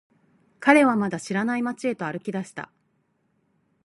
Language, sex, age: Japanese, female, 40-49